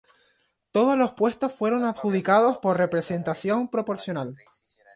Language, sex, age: Spanish, male, 19-29